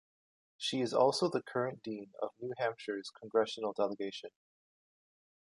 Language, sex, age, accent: English, male, 19-29, Canadian English